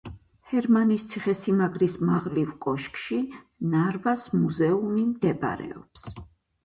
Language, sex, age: Georgian, female, 50-59